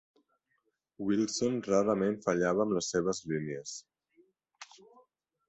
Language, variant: Catalan, Central